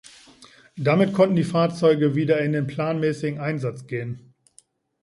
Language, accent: German, Deutschland Deutsch